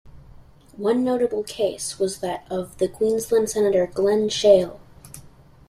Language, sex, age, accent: English, male, under 19, United States English